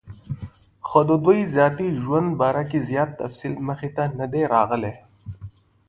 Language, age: Pashto, 19-29